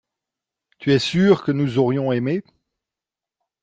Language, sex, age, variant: French, male, 40-49, Français d'Europe